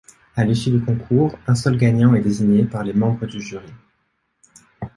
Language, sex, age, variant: French, male, 19-29, Français de métropole